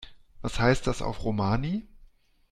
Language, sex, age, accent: German, male, 40-49, Deutschland Deutsch